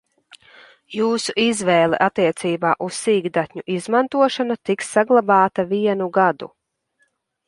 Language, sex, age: Latvian, female, 19-29